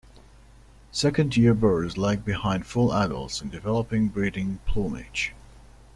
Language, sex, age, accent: English, male, 30-39, England English